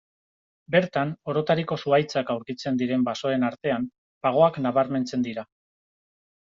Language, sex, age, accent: Basque, male, 50-59, Mendebalekoa (Araba, Bizkaia, Gipuzkoako mendebaleko herri batzuk)